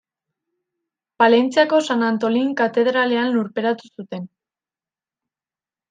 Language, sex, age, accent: Basque, female, under 19, Erdialdekoa edo Nafarra (Gipuzkoa, Nafarroa)